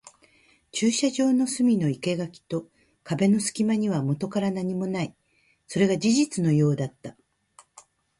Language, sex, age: Japanese, female, 50-59